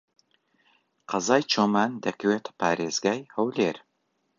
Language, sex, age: Central Kurdish, male, 30-39